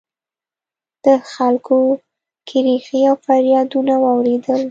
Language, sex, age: Pashto, female, 19-29